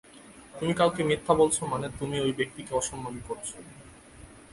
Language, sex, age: Bengali, male, 19-29